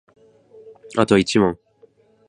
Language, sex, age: Japanese, male, 19-29